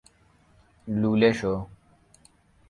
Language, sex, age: Persian, male, 19-29